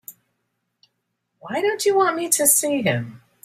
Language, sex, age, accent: English, male, 50-59, United States English